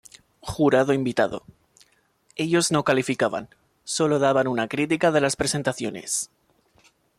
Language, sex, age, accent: Spanish, male, 19-29, España: Centro-Sur peninsular (Madrid, Toledo, Castilla-La Mancha)